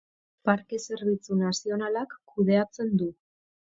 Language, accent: Basque, Mendebalekoa (Araba, Bizkaia, Gipuzkoako mendebaleko herri batzuk)